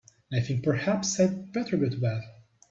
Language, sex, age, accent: English, male, 19-29, United States English